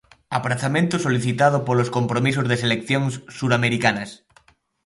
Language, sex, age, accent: Galician, male, 30-39, Oriental (común en zona oriental)